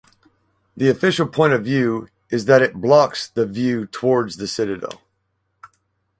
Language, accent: English, United States English